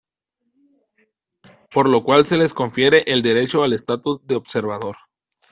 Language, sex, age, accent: Spanish, male, 30-39, México